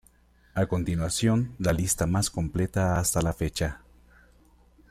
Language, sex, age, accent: Spanish, male, 50-59, México